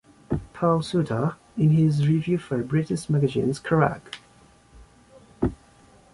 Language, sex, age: English, male, 19-29